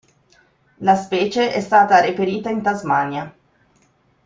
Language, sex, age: Italian, female, 40-49